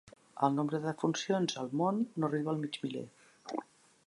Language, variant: Catalan, Central